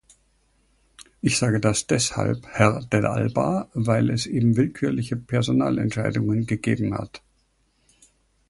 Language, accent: German, Deutschland Deutsch